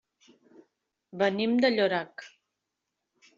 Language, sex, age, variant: Catalan, female, 50-59, Central